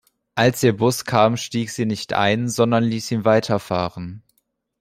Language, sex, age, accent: German, male, under 19, Deutschland Deutsch